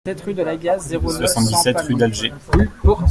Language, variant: French, Français de métropole